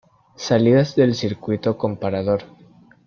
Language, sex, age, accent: Spanish, male, under 19, Andino-Pacífico: Colombia, Perú, Ecuador, oeste de Bolivia y Venezuela andina